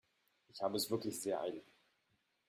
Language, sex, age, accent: German, male, 30-39, Deutschland Deutsch